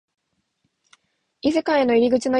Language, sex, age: Japanese, female, 19-29